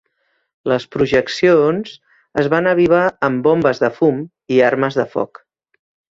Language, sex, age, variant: Catalan, female, 50-59, Central